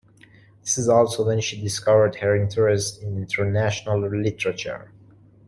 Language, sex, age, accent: English, male, 19-29, United States English